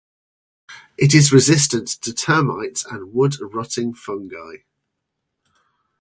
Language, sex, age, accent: English, male, 40-49, England English